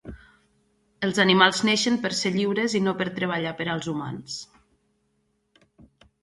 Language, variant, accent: Catalan, Nord-Occidental, nord-occidental